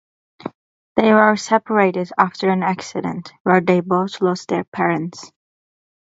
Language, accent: English, United States English